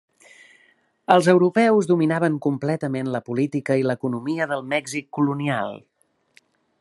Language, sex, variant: Catalan, male, Central